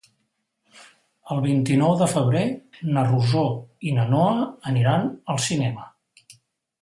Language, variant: Catalan, Central